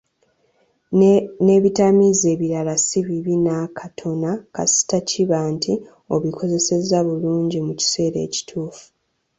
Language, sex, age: Ganda, female, 19-29